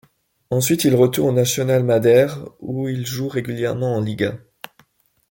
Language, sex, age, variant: French, male, 19-29, Français de métropole